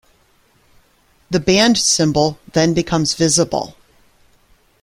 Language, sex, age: English, female, 50-59